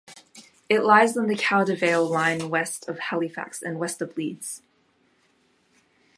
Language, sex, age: English, female, 19-29